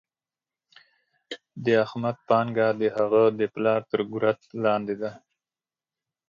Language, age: Pashto, 30-39